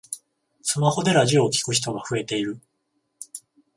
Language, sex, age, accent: Japanese, male, 40-49, 関西